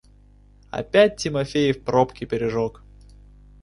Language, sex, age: Russian, male, 19-29